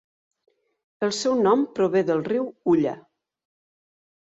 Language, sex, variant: Catalan, female, Nord-Occidental